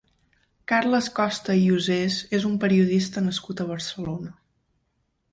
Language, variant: Catalan, Central